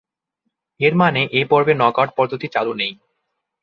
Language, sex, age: Bengali, male, 19-29